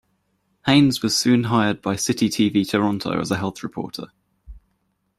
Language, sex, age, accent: English, male, 19-29, England English